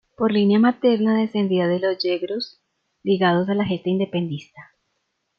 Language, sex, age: Spanish, female, 50-59